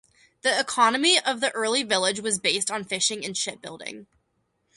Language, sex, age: English, female, under 19